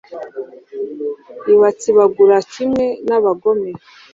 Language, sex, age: Kinyarwanda, female, 30-39